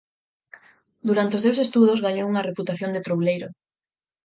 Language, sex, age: Galician, female, 19-29